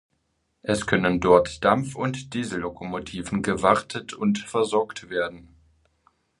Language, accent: German, Deutschland Deutsch